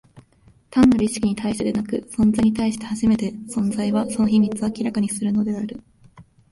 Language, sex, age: Japanese, female, 19-29